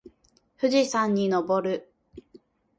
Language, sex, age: Japanese, female, 19-29